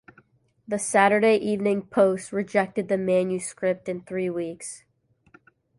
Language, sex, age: English, female, 19-29